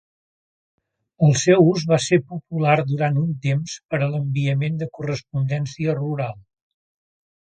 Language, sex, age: Catalan, male, 70-79